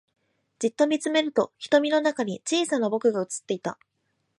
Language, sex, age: Japanese, female, 19-29